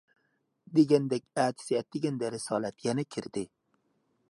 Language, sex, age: Uyghur, male, 30-39